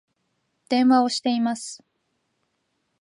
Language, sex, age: Japanese, female, 19-29